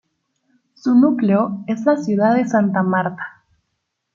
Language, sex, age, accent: Spanish, female, 19-29, México